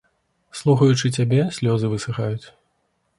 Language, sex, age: Belarusian, male, 30-39